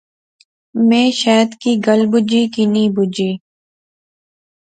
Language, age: Pahari-Potwari, 19-29